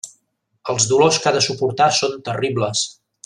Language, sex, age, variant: Catalan, male, 40-49, Central